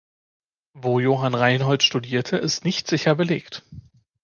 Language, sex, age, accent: German, male, 19-29, Deutschland Deutsch